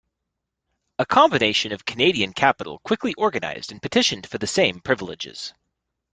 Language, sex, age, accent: English, male, 40-49, United States English